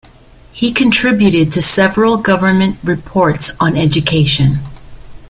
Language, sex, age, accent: English, female, 50-59, United States English